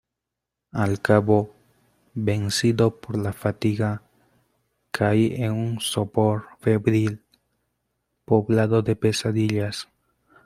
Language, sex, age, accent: Spanish, male, 19-29, Andino-Pacífico: Colombia, Perú, Ecuador, oeste de Bolivia y Venezuela andina